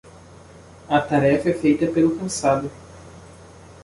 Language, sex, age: Portuguese, male, 19-29